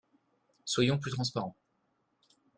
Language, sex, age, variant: French, male, 19-29, Français de métropole